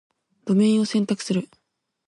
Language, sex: Japanese, female